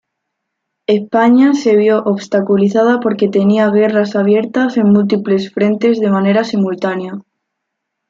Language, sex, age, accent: Spanish, female, under 19, España: Sur peninsular (Andalucia, Extremadura, Murcia)